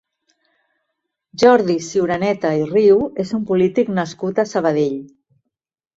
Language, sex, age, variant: Catalan, female, 50-59, Central